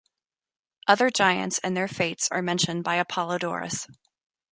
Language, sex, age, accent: English, female, 30-39, United States English